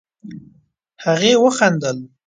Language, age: Pashto, 19-29